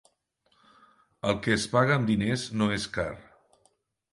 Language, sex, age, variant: Catalan, male, 60-69, Central